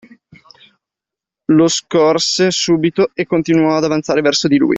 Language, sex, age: Italian, male, 19-29